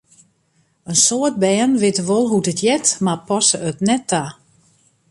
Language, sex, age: Western Frisian, female, 50-59